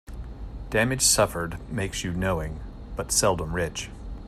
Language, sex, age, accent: English, male, 40-49, United States English